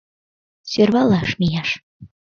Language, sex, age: Mari, female, under 19